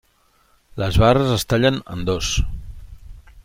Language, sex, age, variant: Catalan, male, 50-59, Central